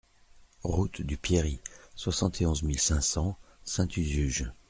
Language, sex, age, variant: French, male, 40-49, Français de métropole